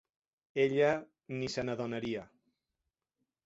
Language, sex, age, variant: Catalan, male, 40-49, Balear